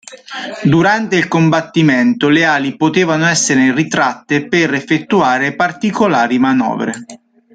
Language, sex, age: Italian, male, 30-39